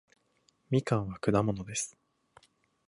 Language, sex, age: Japanese, male, 19-29